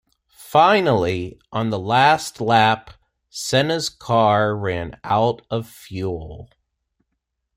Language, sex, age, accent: English, male, 40-49, United States English